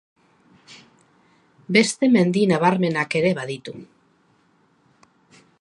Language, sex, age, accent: Basque, female, 50-59, Mendebalekoa (Araba, Bizkaia, Gipuzkoako mendebaleko herri batzuk)